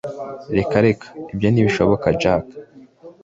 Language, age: Kinyarwanda, 19-29